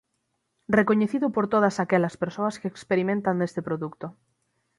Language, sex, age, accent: Galician, female, 19-29, Atlántico (seseo e gheada); Normativo (estándar)